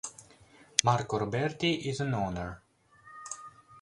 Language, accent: English, United States English